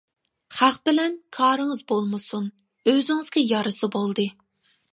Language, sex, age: Uyghur, female, 30-39